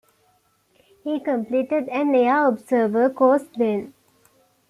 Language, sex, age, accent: English, female, 19-29, United States English